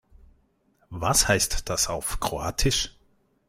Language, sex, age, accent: German, male, 19-29, Österreichisches Deutsch